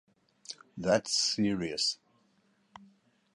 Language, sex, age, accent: English, male, 70-79, England English